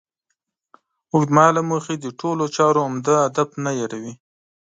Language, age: Pashto, 19-29